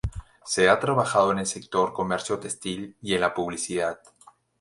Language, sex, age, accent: Spanish, male, 19-29, México